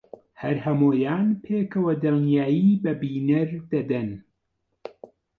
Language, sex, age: Central Kurdish, male, 40-49